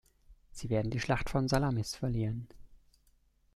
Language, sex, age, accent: German, male, 19-29, Deutschland Deutsch